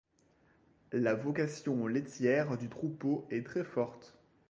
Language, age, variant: French, 19-29, Français de métropole